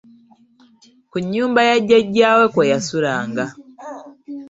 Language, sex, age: Ganda, female, 30-39